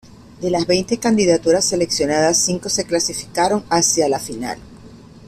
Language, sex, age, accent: Spanish, female, 40-49, Caribe: Cuba, Venezuela, Puerto Rico, República Dominicana, Panamá, Colombia caribeña, México caribeño, Costa del golfo de México